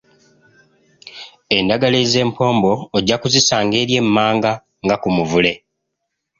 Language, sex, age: Ganda, male, 19-29